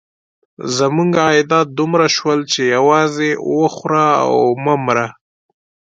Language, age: Pashto, 19-29